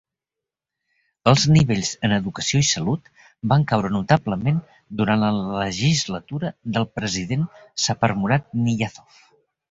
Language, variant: Catalan, Central